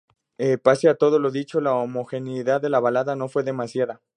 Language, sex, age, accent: Spanish, male, 19-29, México